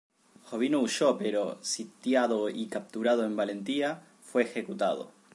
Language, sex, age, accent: Spanish, male, 19-29, Rioplatense: Argentina, Uruguay, este de Bolivia, Paraguay